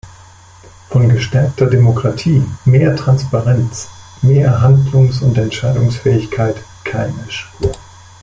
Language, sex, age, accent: German, male, 50-59, Deutschland Deutsch